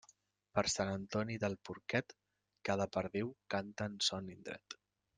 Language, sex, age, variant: Catalan, male, 30-39, Central